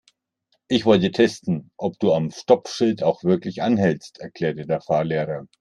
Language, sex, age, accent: German, male, 50-59, Deutschland Deutsch